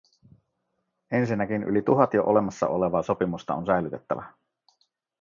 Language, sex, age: Finnish, male, 40-49